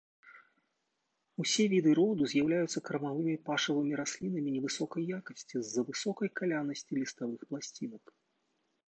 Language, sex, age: Belarusian, male, 40-49